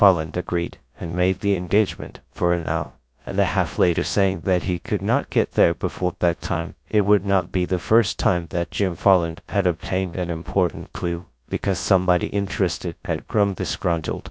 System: TTS, GradTTS